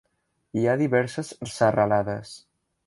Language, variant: Catalan, Central